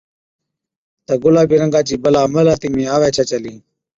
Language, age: Od, 30-39